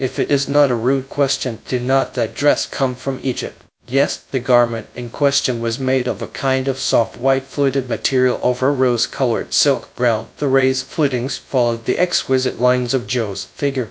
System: TTS, GradTTS